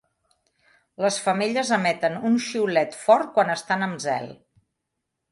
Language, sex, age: Catalan, female, 60-69